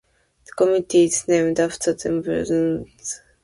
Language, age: English, 19-29